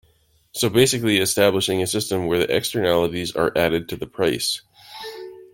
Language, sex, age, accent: English, male, 30-39, Canadian English